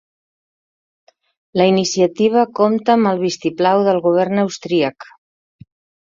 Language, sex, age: Catalan, female, 60-69